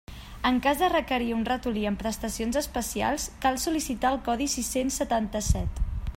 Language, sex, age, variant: Catalan, male, 30-39, Central